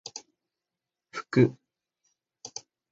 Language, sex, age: Japanese, male, 19-29